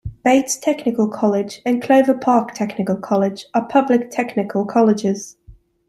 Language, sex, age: English, male, 19-29